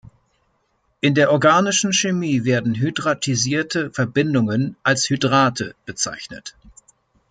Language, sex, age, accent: German, male, 30-39, Deutschland Deutsch